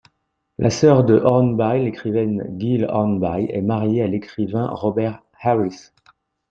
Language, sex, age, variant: French, male, 40-49, Français de métropole